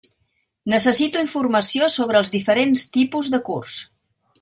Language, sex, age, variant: Catalan, female, 60-69, Central